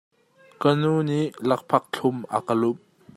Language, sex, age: Hakha Chin, male, 30-39